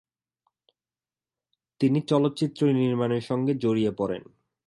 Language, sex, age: Bengali, male, 19-29